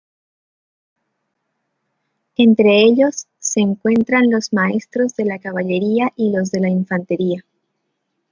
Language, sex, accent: Spanish, female, Andino-Pacífico: Colombia, Perú, Ecuador, oeste de Bolivia y Venezuela andina